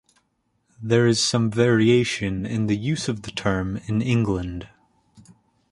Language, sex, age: English, male, under 19